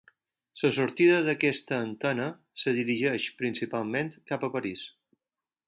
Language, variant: Catalan, Balear